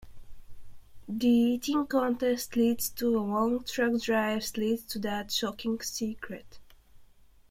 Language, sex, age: English, female, 19-29